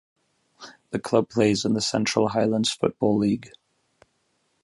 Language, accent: English, United States English